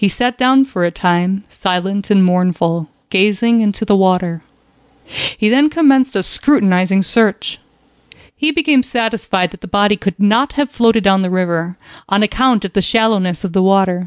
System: none